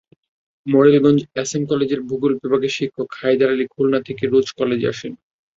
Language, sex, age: Bengali, male, 19-29